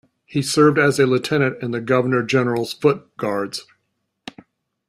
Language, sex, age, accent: English, male, 60-69, United States English